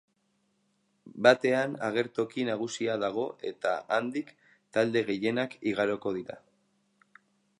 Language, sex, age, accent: Basque, male, 30-39, Mendebalekoa (Araba, Bizkaia, Gipuzkoako mendebaleko herri batzuk)